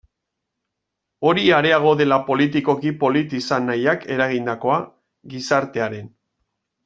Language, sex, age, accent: Basque, male, 40-49, Mendebalekoa (Araba, Bizkaia, Gipuzkoako mendebaleko herri batzuk)